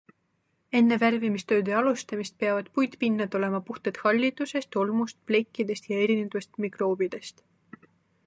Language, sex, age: Estonian, female, 19-29